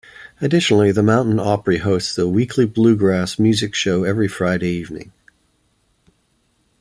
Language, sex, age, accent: English, male, 50-59, Canadian English